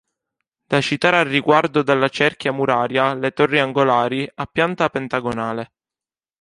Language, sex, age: Italian, male, 19-29